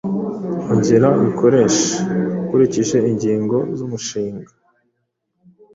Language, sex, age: Kinyarwanda, male, 19-29